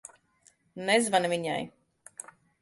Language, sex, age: Latvian, female, 40-49